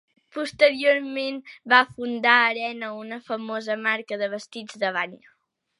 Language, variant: Catalan, Nord-Occidental